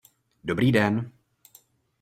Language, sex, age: Czech, male, 19-29